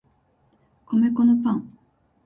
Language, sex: Japanese, female